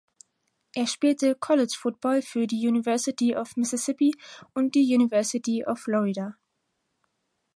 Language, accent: German, Deutschland Deutsch